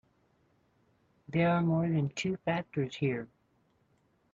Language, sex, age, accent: English, female, 50-59, United States English